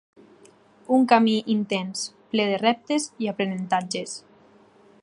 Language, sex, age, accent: Catalan, female, 19-29, valencià